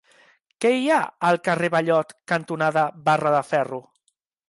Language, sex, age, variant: Catalan, male, 19-29, Central